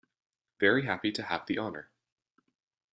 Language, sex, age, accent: English, male, 19-29, Canadian English